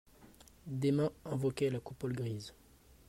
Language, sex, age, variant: French, male, 30-39, Français de métropole